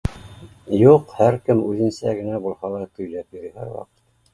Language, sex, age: Bashkir, male, 50-59